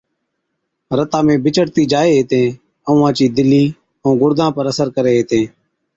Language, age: Od, 30-39